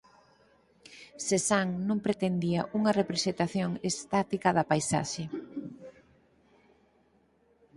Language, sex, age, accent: Galician, female, 50-59, Normativo (estándar)